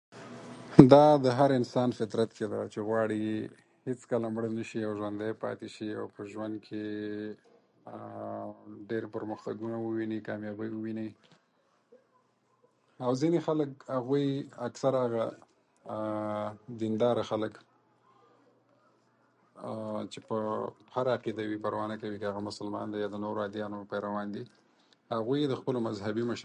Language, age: Pashto, 19-29